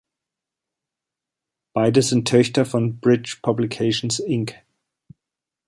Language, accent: German, Deutschland Deutsch